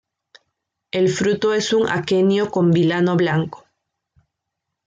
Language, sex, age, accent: Spanish, female, 19-29, Andino-Pacífico: Colombia, Perú, Ecuador, oeste de Bolivia y Venezuela andina